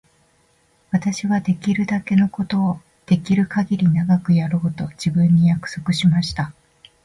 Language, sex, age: Japanese, female, 50-59